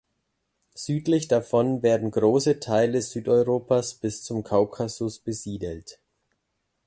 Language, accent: German, Deutschland Deutsch